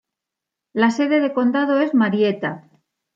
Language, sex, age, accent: Spanish, female, 50-59, España: Centro-Sur peninsular (Madrid, Toledo, Castilla-La Mancha)